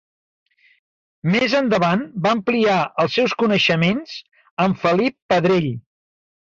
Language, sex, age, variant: Catalan, male, 60-69, Central